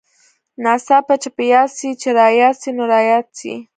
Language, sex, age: Pashto, female, 19-29